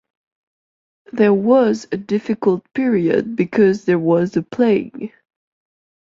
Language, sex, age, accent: English, female, 19-29, United States English